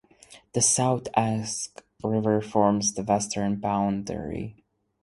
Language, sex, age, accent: English, male, 19-29, United States English